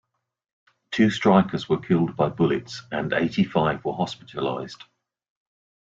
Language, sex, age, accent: English, male, 50-59, England English